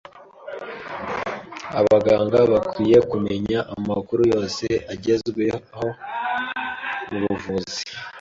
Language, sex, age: Kinyarwanda, male, 19-29